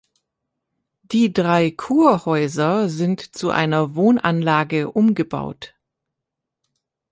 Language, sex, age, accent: German, female, 30-39, Deutschland Deutsch